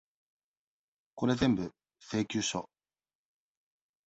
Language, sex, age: Japanese, male, 40-49